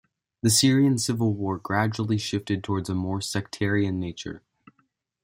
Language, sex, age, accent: English, male, under 19, United States English